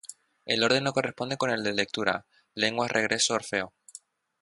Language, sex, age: Spanish, male, 19-29